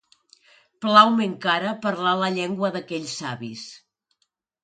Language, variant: Catalan, Nord-Occidental